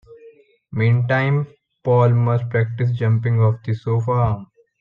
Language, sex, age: English, male, 19-29